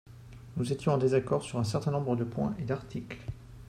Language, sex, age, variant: French, male, 40-49, Français de métropole